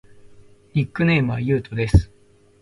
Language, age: Japanese, 19-29